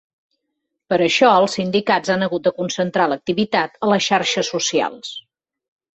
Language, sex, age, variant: Catalan, female, 40-49, Central